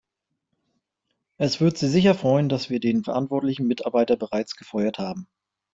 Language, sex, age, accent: German, male, 30-39, Deutschland Deutsch